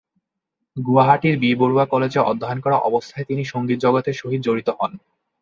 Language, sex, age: Bengali, male, 19-29